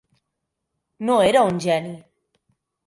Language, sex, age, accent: Catalan, female, 30-39, Oriental